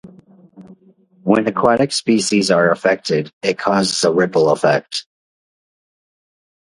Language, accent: English, United States English